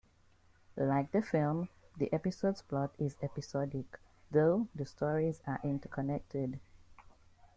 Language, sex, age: English, female, 19-29